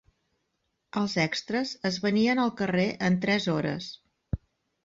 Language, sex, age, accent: Catalan, female, 50-59, Empordanès